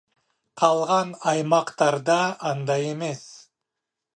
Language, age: Kyrgyz, 40-49